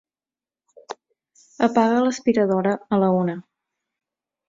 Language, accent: Catalan, Garrotxi